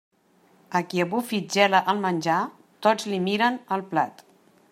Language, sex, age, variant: Catalan, female, 60-69, Central